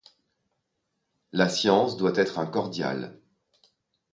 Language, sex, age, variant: French, male, 40-49, Français de métropole